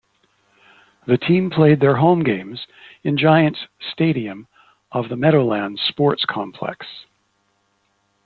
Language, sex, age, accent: English, male, 60-69, Canadian English